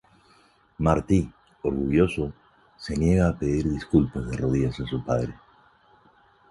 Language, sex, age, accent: Spanish, male, 50-59, Andino-Pacífico: Colombia, Perú, Ecuador, oeste de Bolivia y Venezuela andina